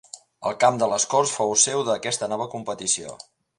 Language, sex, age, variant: Catalan, male, 60-69, Central